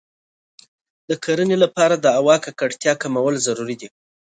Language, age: Pashto, 30-39